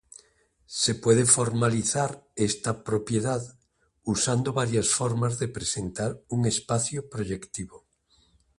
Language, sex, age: Spanish, male, 60-69